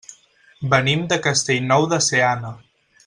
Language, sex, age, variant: Catalan, male, 19-29, Central